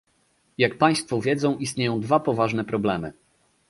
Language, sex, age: Polish, male, 30-39